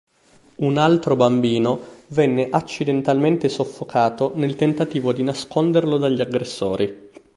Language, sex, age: Italian, male, 19-29